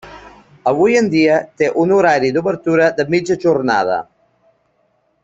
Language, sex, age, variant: Catalan, male, 40-49, Central